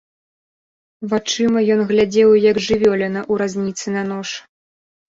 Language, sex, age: Belarusian, female, 19-29